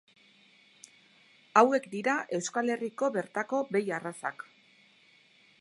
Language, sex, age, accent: Basque, female, 50-59, Erdialdekoa edo Nafarra (Gipuzkoa, Nafarroa)